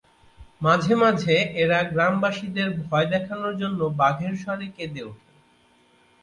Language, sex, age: Bengali, male, 30-39